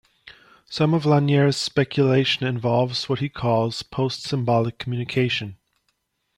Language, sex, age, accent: English, male, 30-39, United States English